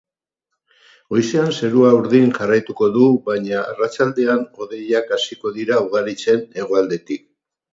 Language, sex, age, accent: Basque, male, 70-79, Mendebalekoa (Araba, Bizkaia, Gipuzkoako mendebaleko herri batzuk)